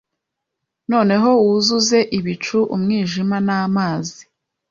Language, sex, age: Kinyarwanda, female, 19-29